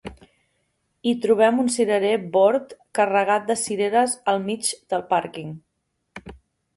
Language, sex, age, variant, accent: Catalan, female, 30-39, Central, central